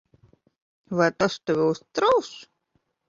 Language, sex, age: Latvian, female, 50-59